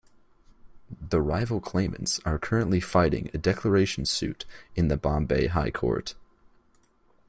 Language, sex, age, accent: English, male, under 19, United States English